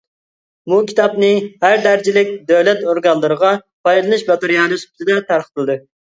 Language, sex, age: Uyghur, male, 30-39